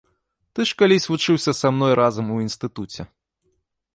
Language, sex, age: Belarusian, male, 30-39